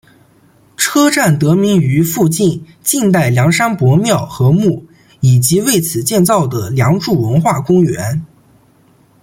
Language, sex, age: Chinese, male, 19-29